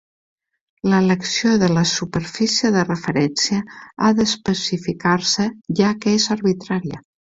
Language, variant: Catalan, Septentrional